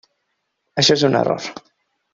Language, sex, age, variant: Catalan, male, 30-39, Central